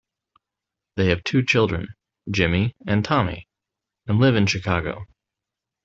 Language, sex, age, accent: English, male, 30-39, United States English